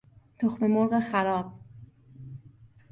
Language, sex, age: Persian, female, 30-39